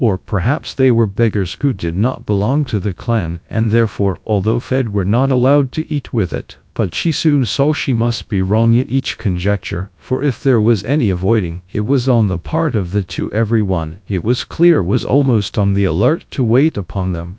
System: TTS, GradTTS